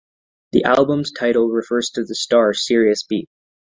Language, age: English, under 19